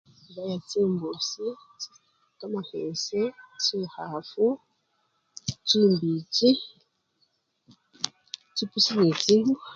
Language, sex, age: Luyia, female, 40-49